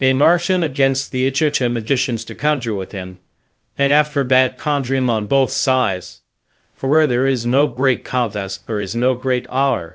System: TTS, VITS